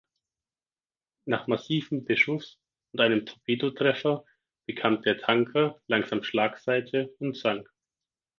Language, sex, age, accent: German, male, 19-29, Deutschland Deutsch